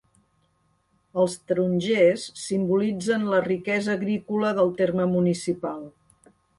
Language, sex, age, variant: Catalan, female, 60-69, Central